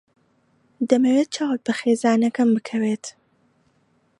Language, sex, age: Central Kurdish, female, 19-29